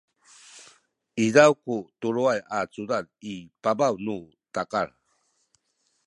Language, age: Sakizaya, 60-69